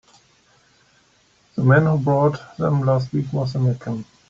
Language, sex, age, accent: English, male, 30-39, United States English